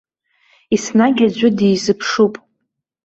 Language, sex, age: Abkhazian, female, 19-29